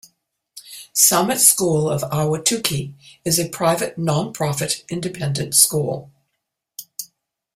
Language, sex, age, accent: English, female, 70-79, United States English